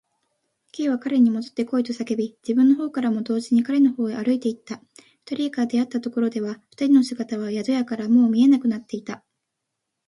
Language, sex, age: Japanese, female, under 19